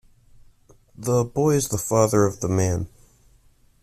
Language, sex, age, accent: English, male, 19-29, United States English